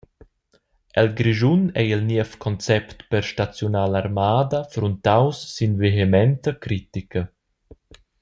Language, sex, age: Romansh, male, 19-29